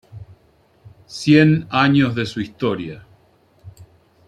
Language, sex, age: Spanish, male, 50-59